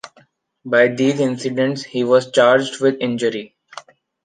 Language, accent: English, India and South Asia (India, Pakistan, Sri Lanka)